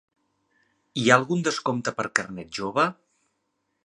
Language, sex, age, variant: Catalan, male, 40-49, Central